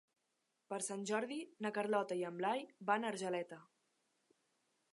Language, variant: Catalan, Central